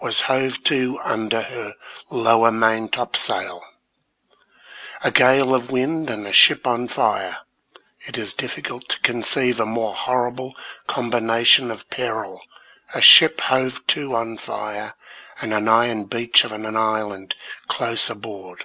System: none